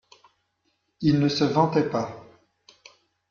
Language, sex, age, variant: French, male, 40-49, Français de métropole